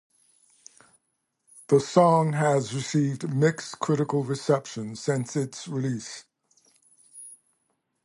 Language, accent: English, United States English